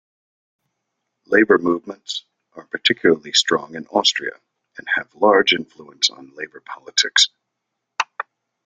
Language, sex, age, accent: English, male, 40-49, United States English